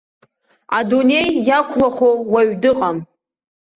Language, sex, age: Abkhazian, female, under 19